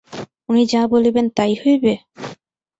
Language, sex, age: Bengali, female, 19-29